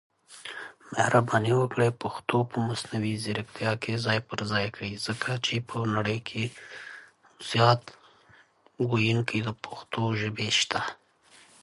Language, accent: English, England English